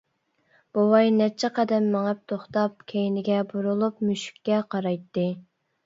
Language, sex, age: Uyghur, female, 30-39